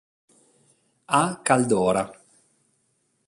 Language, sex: Italian, male